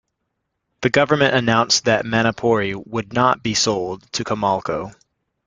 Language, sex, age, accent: English, male, 30-39, United States English